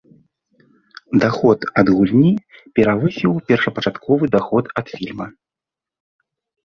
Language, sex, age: Belarusian, male, 40-49